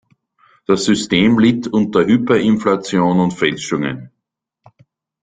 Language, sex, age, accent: German, male, 50-59, Österreichisches Deutsch